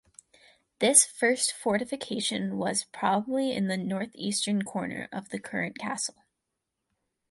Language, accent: English, United States English